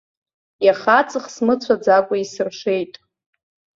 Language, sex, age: Abkhazian, female, 40-49